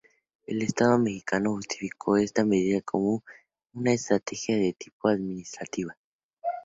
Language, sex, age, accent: Spanish, male, under 19, México